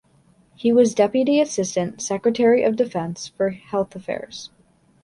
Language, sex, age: English, female, 19-29